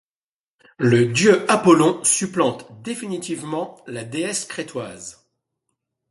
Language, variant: French, Français de métropole